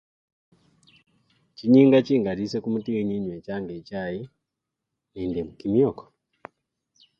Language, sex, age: Luyia, male, 19-29